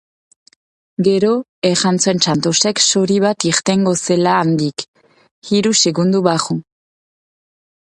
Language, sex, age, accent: Basque, female, 30-39, Nafar-lapurtarra edo Zuberotarra (Lapurdi, Nafarroa Beherea, Zuberoa)